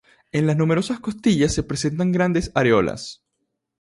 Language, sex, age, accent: Spanish, male, 19-29, Caribe: Cuba, Venezuela, Puerto Rico, República Dominicana, Panamá, Colombia caribeña, México caribeño, Costa del golfo de México